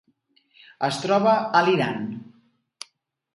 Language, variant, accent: Catalan, Central, central